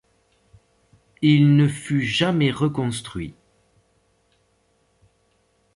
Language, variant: French, Français de métropole